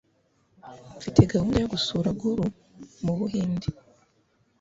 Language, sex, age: Kinyarwanda, female, under 19